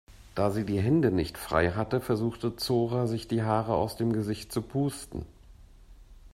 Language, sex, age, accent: German, male, 50-59, Deutschland Deutsch